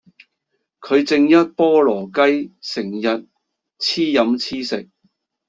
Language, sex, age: Cantonese, male, 40-49